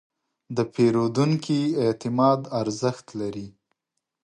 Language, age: Pashto, 30-39